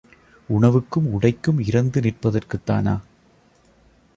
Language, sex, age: Tamil, male, 30-39